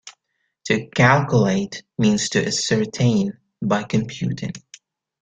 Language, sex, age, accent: English, male, 19-29, United States English